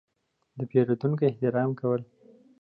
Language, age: Pashto, 19-29